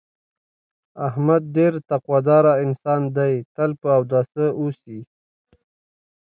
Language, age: Pashto, 19-29